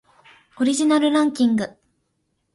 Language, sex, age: Japanese, female, 19-29